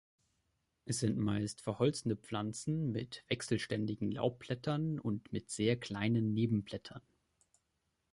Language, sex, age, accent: German, male, 19-29, Deutschland Deutsch